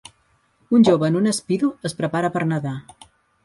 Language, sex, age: Catalan, female, 50-59